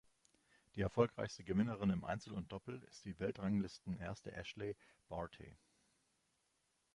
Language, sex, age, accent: German, male, 40-49, Deutschland Deutsch